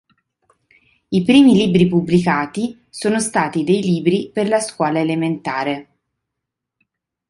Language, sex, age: Italian, female, 30-39